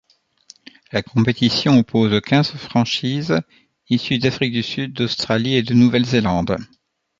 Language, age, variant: French, 60-69, Français de métropole